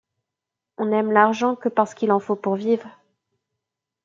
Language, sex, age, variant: French, female, 19-29, Français de métropole